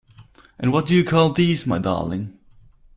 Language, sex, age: English, male, 19-29